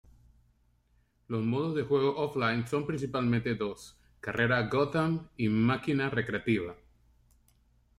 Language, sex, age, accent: Spanish, male, 40-49, Caribe: Cuba, Venezuela, Puerto Rico, República Dominicana, Panamá, Colombia caribeña, México caribeño, Costa del golfo de México